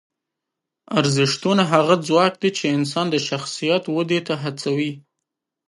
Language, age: Pashto, 19-29